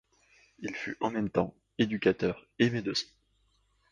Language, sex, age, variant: French, male, 19-29, Français de métropole